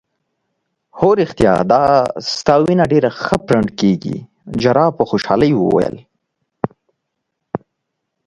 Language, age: Pashto, 19-29